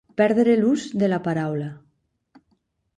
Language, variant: Catalan, Nord-Occidental